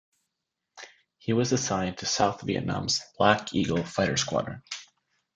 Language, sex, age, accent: English, male, 19-29, United States English